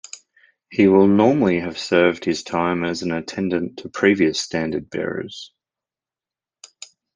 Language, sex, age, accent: English, male, 40-49, Australian English